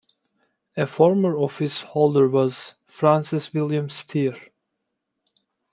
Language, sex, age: English, male, 19-29